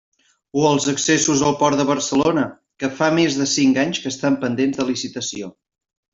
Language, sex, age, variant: Catalan, male, 19-29, Central